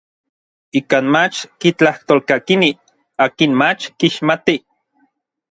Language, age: Orizaba Nahuatl, 30-39